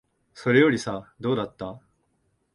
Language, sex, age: Japanese, male, 19-29